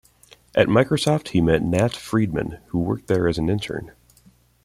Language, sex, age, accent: English, male, 19-29, United States English